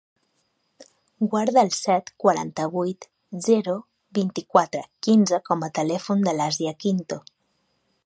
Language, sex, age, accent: Catalan, female, 30-39, balear; central